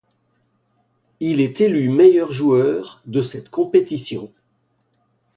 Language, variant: French, Français de métropole